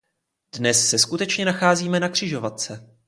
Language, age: Czech, 19-29